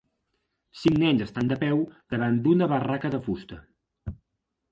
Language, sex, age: Catalan, male, 40-49